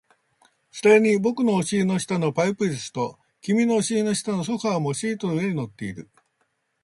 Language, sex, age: Japanese, male, 60-69